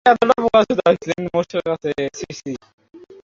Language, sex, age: Bengali, male, 19-29